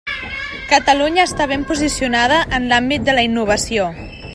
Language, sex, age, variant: Catalan, female, 30-39, Central